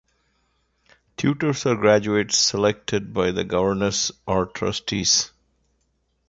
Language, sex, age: English, male, 40-49